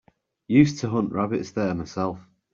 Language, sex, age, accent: English, male, 30-39, England English